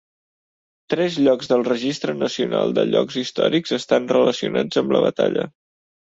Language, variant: Catalan, Central